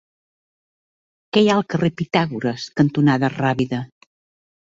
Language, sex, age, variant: Catalan, female, 60-69, Central